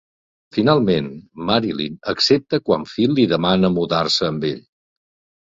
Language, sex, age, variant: Catalan, male, 50-59, Nord-Occidental